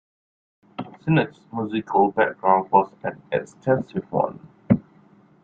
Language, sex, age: English, male, 30-39